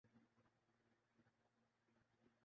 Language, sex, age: Urdu, female, 19-29